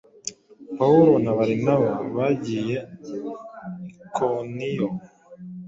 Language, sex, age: Kinyarwanda, male, 19-29